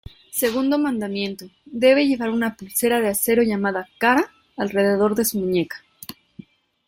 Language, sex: Spanish, female